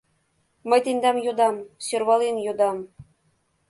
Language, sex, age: Mari, female, 30-39